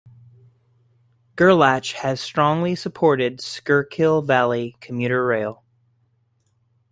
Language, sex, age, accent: English, male, 30-39, United States English